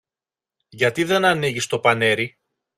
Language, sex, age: Greek, male, 40-49